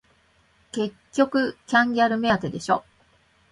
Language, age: Japanese, 50-59